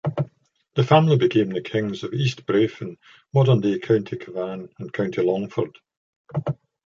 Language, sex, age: English, male, 60-69